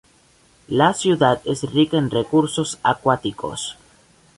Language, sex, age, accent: Spanish, male, 19-29, Caribe: Cuba, Venezuela, Puerto Rico, República Dominicana, Panamá, Colombia caribeña, México caribeño, Costa del golfo de México